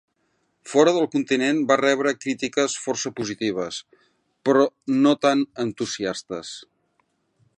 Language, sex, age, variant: Catalan, male, 50-59, Central